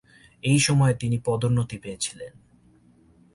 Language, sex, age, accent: Bengali, male, 19-29, Native